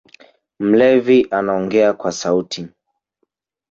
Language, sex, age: Swahili, male, 19-29